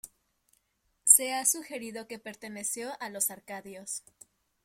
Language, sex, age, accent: Spanish, female, 19-29, México